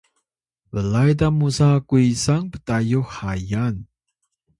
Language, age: Atayal, 30-39